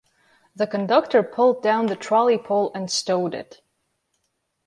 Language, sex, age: English, female, 19-29